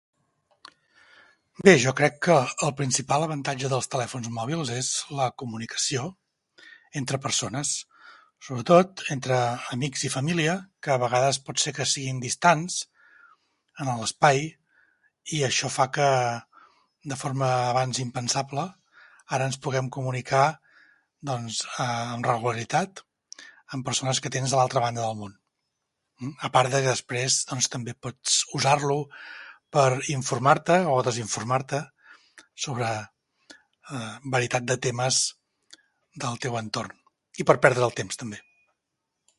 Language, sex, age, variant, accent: Catalan, male, 50-59, Central, central